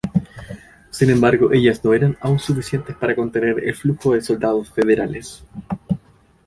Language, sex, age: Spanish, male, 30-39